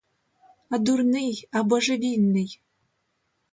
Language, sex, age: Ukrainian, female, 30-39